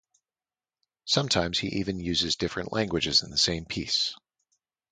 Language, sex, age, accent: English, male, 30-39, United States English